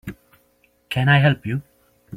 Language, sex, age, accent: English, male, 30-39, Irish English